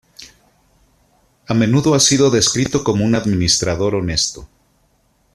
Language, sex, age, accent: Spanish, male, 50-59, México